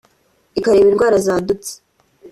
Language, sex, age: Kinyarwanda, female, 19-29